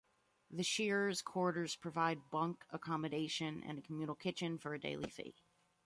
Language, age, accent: English, 19-29, United States English